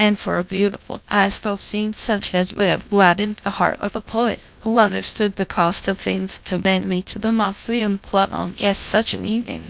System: TTS, GlowTTS